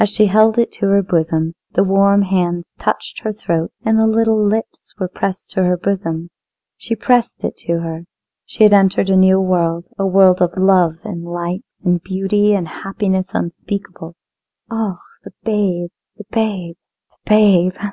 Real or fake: real